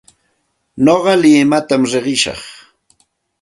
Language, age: Santa Ana de Tusi Pasco Quechua, 40-49